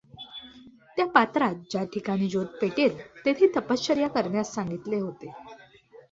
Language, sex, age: Marathi, female, 19-29